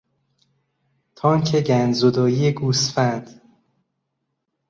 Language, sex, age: Persian, male, 30-39